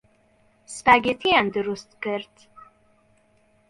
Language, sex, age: Central Kurdish, male, 40-49